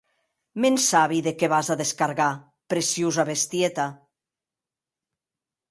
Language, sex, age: Occitan, female, 60-69